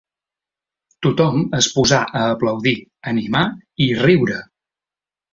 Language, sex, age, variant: Catalan, male, 30-39, Central